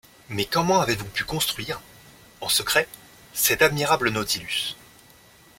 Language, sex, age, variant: French, male, 30-39, Français de métropole